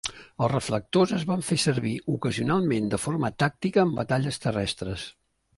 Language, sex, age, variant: Catalan, male, 60-69, Central